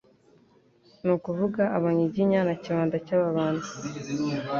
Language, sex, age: Kinyarwanda, female, 19-29